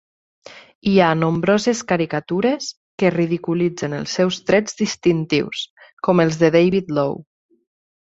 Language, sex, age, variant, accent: Catalan, female, 19-29, Nord-Occidental, Lleidatà